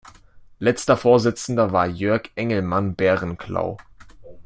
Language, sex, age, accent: German, male, 19-29, Deutschland Deutsch